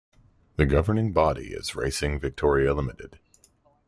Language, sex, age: English, male, 30-39